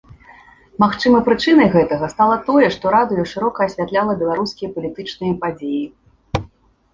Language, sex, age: Belarusian, female, 40-49